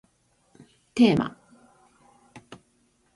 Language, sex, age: Japanese, female, 40-49